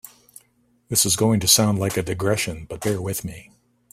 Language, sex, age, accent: English, male, 60-69, United States English